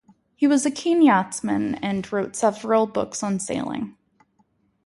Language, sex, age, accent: English, female, 19-29, United States English